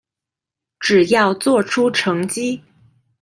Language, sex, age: Chinese, female, 30-39